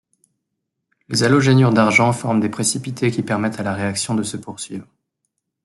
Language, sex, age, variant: French, male, 19-29, Français de métropole